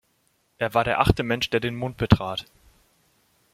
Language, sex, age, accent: German, male, 19-29, Deutschland Deutsch